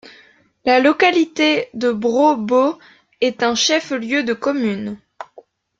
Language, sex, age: French, female, 19-29